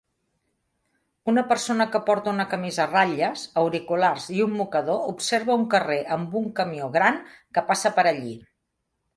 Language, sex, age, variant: Catalan, female, 50-59, Central